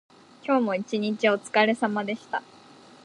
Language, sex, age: Japanese, female, 19-29